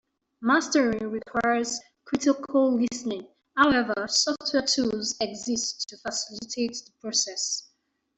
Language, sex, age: English, female, 19-29